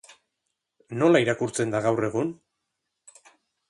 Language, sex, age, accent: Basque, male, 40-49, Erdialdekoa edo Nafarra (Gipuzkoa, Nafarroa)